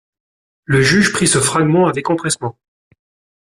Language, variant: French, Français de métropole